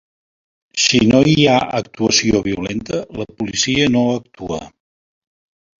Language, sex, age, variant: Catalan, male, 60-69, Septentrional